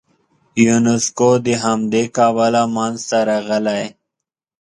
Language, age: Pashto, 30-39